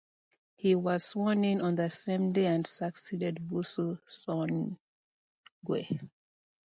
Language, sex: English, female